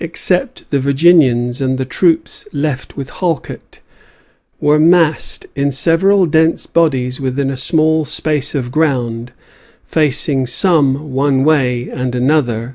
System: none